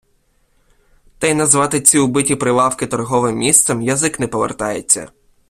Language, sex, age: Ukrainian, male, under 19